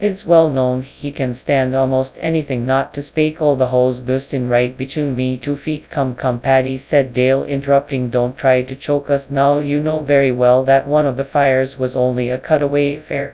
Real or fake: fake